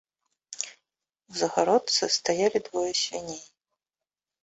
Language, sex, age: Belarusian, female, 30-39